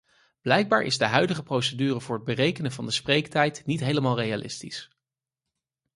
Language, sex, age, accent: Dutch, male, 30-39, Nederlands Nederlands